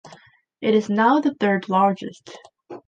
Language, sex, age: English, female, 19-29